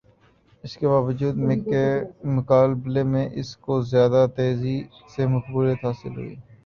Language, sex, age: Urdu, male, 19-29